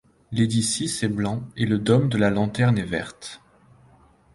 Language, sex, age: French, male, 30-39